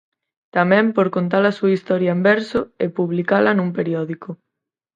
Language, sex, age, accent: Galician, female, under 19, Central (gheada); Normativo (estándar)